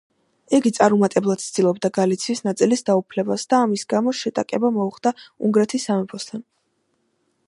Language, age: Georgian, under 19